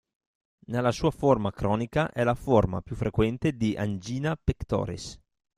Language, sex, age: Italian, male, 30-39